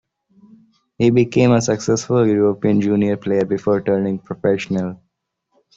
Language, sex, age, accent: English, male, 19-29, India and South Asia (India, Pakistan, Sri Lanka)